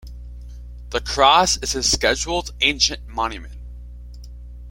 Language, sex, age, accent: English, male, under 19, United States English